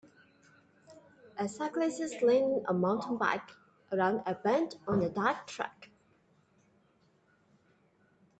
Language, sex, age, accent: English, female, 30-39, Malaysian English